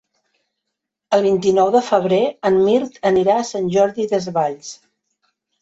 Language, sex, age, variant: Catalan, female, 50-59, Central